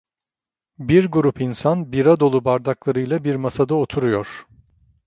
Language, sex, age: Turkish, male, 50-59